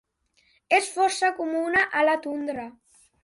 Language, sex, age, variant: Catalan, female, 40-49, Central